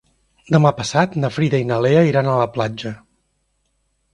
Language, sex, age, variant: Catalan, male, 50-59, Central